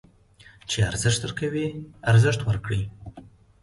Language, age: Pashto, 30-39